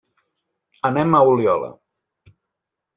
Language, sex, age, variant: Catalan, male, 30-39, Central